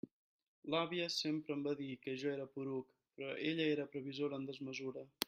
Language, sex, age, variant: Catalan, male, 19-29, Central